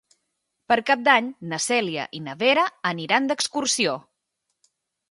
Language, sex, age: Catalan, female, 30-39